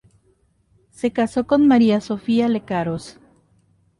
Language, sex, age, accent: Spanish, female, 30-39, México